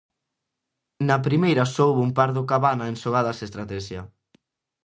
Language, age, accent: Galician, 19-29, Atlántico (seseo e gheada)